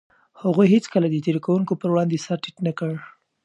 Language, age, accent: Pashto, 19-29, پکتیا ولایت، احمدزی